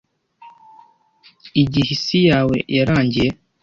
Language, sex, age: Kinyarwanda, male, under 19